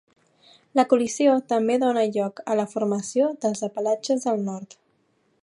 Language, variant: Catalan, Balear